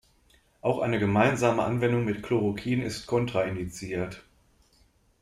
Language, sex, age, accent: German, male, 30-39, Deutschland Deutsch